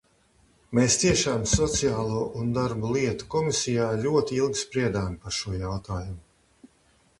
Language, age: Latvian, 50-59